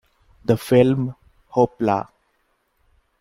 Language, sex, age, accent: English, male, 19-29, India and South Asia (India, Pakistan, Sri Lanka)